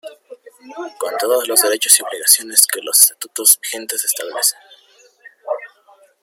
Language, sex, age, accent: Spanish, male, under 19, España: Centro-Sur peninsular (Madrid, Toledo, Castilla-La Mancha)